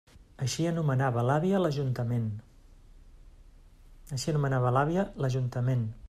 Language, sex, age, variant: Catalan, male, 40-49, Central